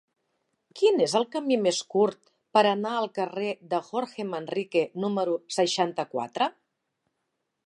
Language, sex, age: Catalan, female, 50-59